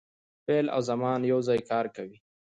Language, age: Pashto, 40-49